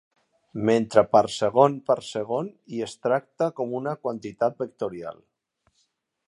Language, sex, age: Catalan, male, 50-59